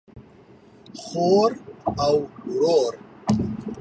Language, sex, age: Pashto, male, 30-39